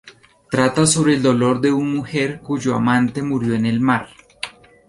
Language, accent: Spanish, Andino-Pacífico: Colombia, Perú, Ecuador, oeste de Bolivia y Venezuela andina